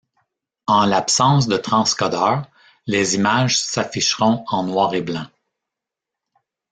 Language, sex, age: French, male, 50-59